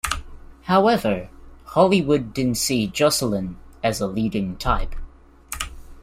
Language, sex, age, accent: English, male, 19-29, New Zealand English